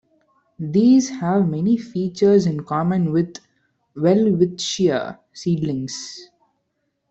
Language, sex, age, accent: English, male, 19-29, India and South Asia (India, Pakistan, Sri Lanka)